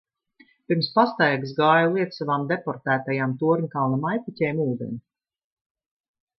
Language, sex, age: Latvian, female, 50-59